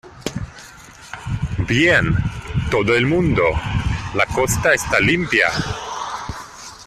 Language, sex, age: Spanish, male, 30-39